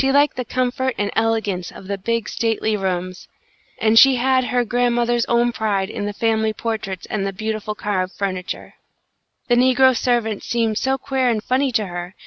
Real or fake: real